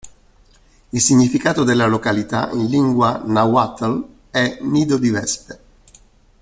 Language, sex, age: Italian, male, 60-69